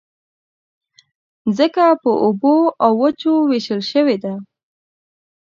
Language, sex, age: Pashto, female, under 19